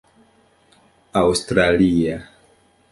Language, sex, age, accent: Esperanto, male, 30-39, Internacia